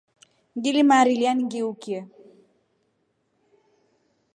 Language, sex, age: Rombo, female, 19-29